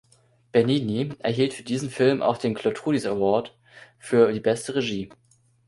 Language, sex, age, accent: German, male, 19-29, Deutschland Deutsch